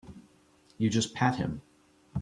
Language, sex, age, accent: English, male, 40-49, United States English